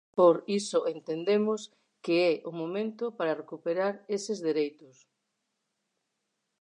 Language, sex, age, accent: Galician, female, 40-49, Normativo (estándar)